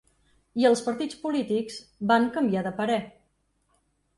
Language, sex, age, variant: Catalan, female, 40-49, Central